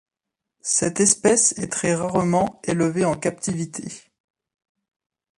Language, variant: French, Français de métropole